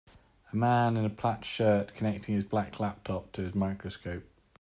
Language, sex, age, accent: English, male, 30-39, England English